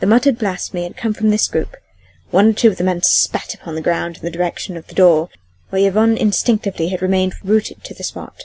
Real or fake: real